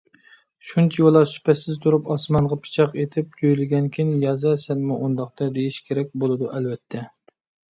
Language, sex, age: Uyghur, male, 30-39